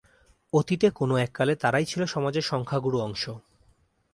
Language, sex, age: Bengali, male, 19-29